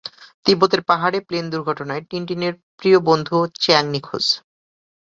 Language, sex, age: Bengali, male, 19-29